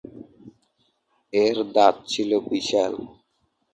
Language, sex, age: Bengali, male, under 19